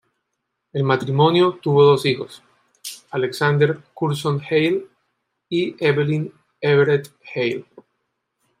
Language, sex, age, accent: Spanish, male, 30-39, Caribe: Cuba, Venezuela, Puerto Rico, República Dominicana, Panamá, Colombia caribeña, México caribeño, Costa del golfo de México